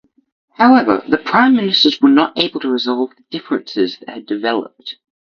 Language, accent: English, United States English; Australian English